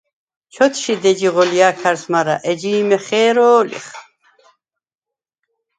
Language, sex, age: Svan, female, 70-79